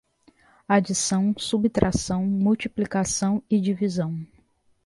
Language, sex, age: Portuguese, female, 19-29